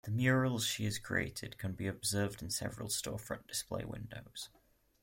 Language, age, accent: English, 19-29, England English